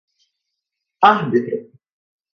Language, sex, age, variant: Portuguese, male, 19-29, Portuguese (Brasil)